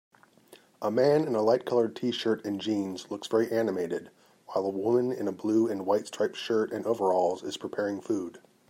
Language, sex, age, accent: English, male, 50-59, United States English